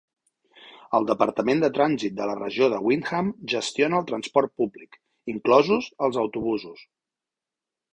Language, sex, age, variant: Catalan, male, 40-49, Central